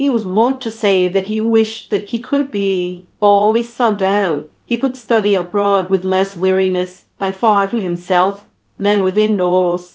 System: TTS, VITS